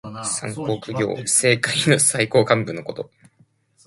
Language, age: Japanese, 19-29